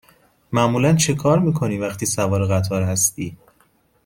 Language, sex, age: Persian, male, 19-29